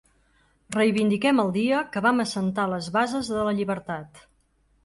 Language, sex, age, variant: Catalan, female, 40-49, Central